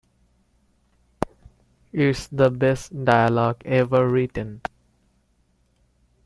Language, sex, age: English, male, under 19